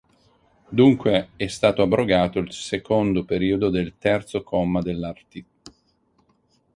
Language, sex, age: Italian, male, 50-59